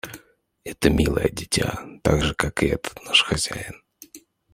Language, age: Russian, 19-29